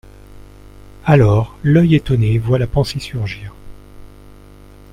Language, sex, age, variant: French, female, under 19, Français de métropole